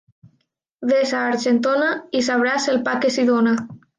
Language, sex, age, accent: Catalan, female, 19-29, valencià